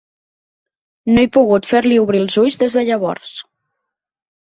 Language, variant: Catalan, Nord-Occidental